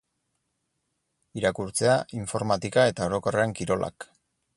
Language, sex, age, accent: Basque, male, 40-49, Erdialdekoa edo Nafarra (Gipuzkoa, Nafarroa)